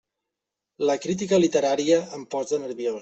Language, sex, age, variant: Catalan, male, 30-39, Central